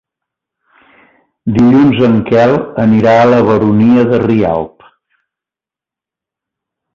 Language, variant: Catalan, Central